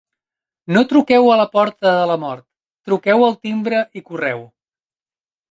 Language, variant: Catalan, Central